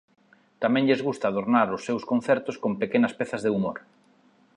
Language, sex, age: Galician, male, 40-49